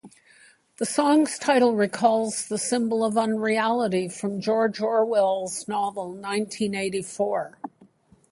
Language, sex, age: English, female, 60-69